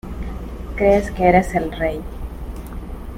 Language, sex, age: Spanish, female, 19-29